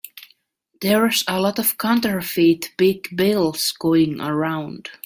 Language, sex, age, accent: English, female, 19-29, England English